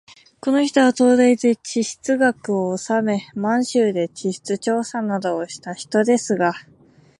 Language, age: Japanese, 19-29